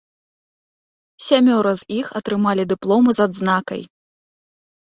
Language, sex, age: Belarusian, female, 30-39